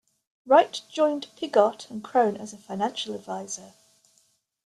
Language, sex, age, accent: English, female, 50-59, England English